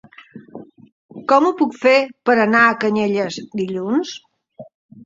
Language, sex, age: Catalan, female, 50-59